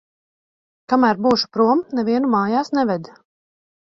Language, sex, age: Latvian, female, 30-39